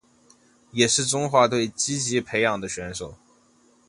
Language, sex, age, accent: Chinese, male, 19-29, 出生地：福建省